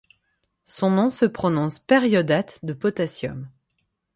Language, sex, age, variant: French, female, 30-39, Français de métropole